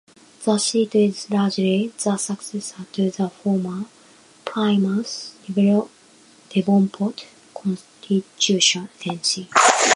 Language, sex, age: English, female, 19-29